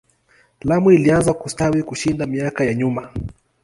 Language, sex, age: Swahili, male, 30-39